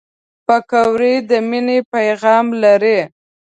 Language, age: Pashto, 19-29